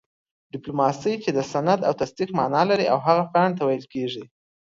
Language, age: Pashto, under 19